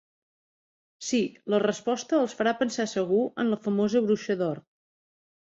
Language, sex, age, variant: Catalan, female, 40-49, Central